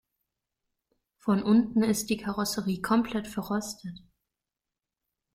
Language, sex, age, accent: German, male, 19-29, Deutschland Deutsch